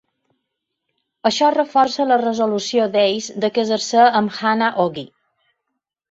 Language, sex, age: Catalan, female, 50-59